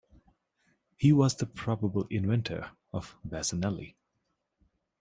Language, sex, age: English, male, 19-29